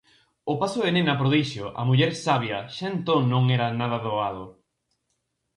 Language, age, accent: Galician, 19-29, Atlántico (seseo e gheada)